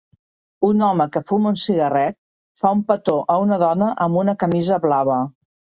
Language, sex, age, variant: Catalan, female, 50-59, Central